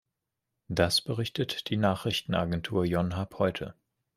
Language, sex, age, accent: German, male, 19-29, Deutschland Deutsch